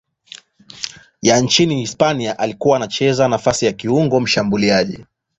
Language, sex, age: Swahili, male, 19-29